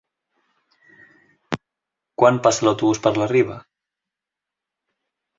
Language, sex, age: Catalan, male, 30-39